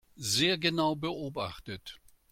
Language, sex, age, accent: German, male, 70-79, Deutschland Deutsch